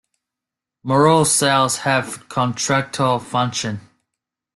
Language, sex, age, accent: English, male, 19-29, Australian English